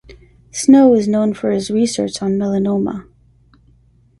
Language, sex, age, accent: English, female, 19-29, United States English